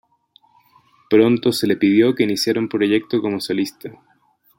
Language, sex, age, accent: Spanish, male, 19-29, Chileno: Chile, Cuyo